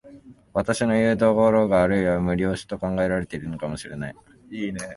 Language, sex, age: Japanese, male, 19-29